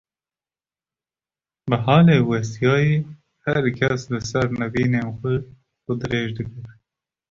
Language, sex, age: Kurdish, male, 19-29